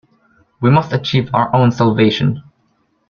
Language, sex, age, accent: English, male, under 19, Filipino